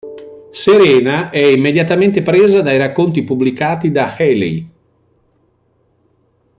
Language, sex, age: Italian, male, 60-69